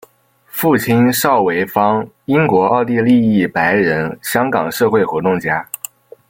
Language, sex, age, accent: Chinese, male, under 19, 出生地：浙江省